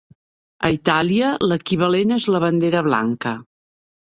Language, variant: Catalan, Central